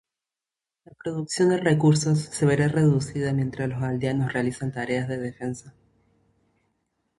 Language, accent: Spanish, Rioplatense: Argentina, Uruguay, este de Bolivia, Paraguay